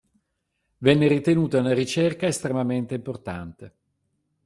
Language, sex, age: Italian, male, 50-59